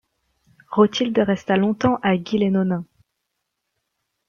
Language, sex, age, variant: French, female, 19-29, Français de métropole